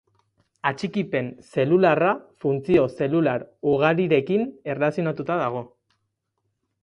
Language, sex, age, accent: Basque, male, 19-29, Mendebalekoa (Araba, Bizkaia, Gipuzkoako mendebaleko herri batzuk)